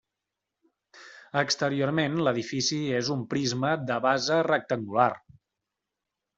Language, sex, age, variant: Catalan, male, 30-39, Central